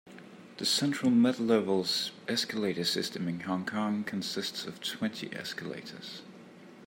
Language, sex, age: English, male, 30-39